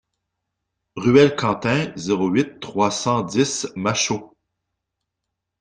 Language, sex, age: French, male, 40-49